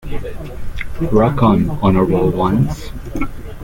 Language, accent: Spanish, Andino-Pacífico: Colombia, Perú, Ecuador, oeste de Bolivia y Venezuela andina